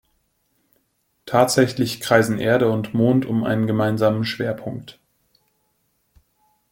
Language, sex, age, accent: German, male, 19-29, Deutschland Deutsch